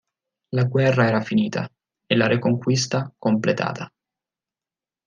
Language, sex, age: Italian, male, 19-29